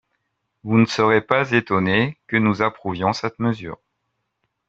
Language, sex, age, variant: French, male, 50-59, Français de métropole